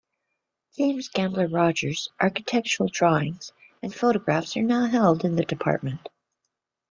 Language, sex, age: English, female, 50-59